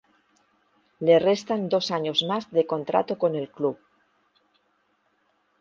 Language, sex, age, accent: Spanish, female, 50-59, España: Centro-Sur peninsular (Madrid, Toledo, Castilla-La Mancha)